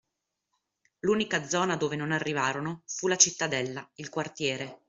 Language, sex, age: Italian, female, 30-39